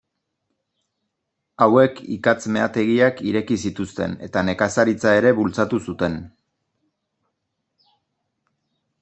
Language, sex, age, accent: Basque, male, 30-39, Erdialdekoa edo Nafarra (Gipuzkoa, Nafarroa)